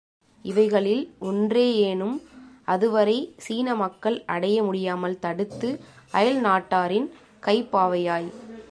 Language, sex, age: Tamil, female, 19-29